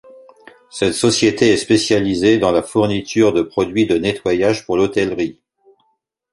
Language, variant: French, Français de métropole